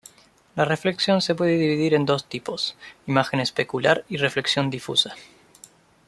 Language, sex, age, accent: Spanish, male, 19-29, Rioplatense: Argentina, Uruguay, este de Bolivia, Paraguay